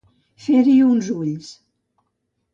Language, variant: Catalan, Central